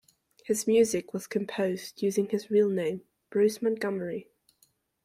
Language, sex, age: English, male, 19-29